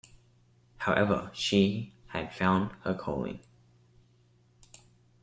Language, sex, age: English, male, 19-29